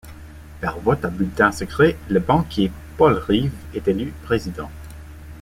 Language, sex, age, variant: French, male, 19-29, Français de métropole